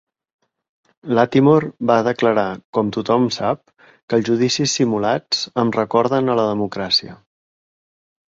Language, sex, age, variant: Catalan, male, 40-49, Central